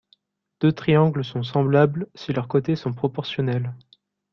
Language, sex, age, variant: French, male, 19-29, Français de métropole